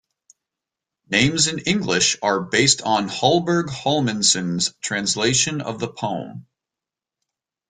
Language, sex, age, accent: English, male, 19-29, United States English